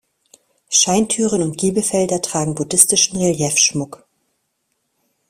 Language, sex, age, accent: German, female, 30-39, Deutschland Deutsch